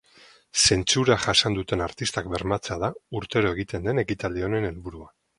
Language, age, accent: Basque, 40-49, Mendebalekoa (Araba, Bizkaia, Gipuzkoako mendebaleko herri batzuk)